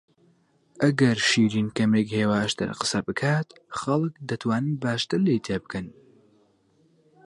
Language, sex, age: Central Kurdish, male, 19-29